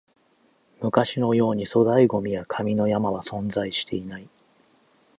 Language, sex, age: Japanese, male, 40-49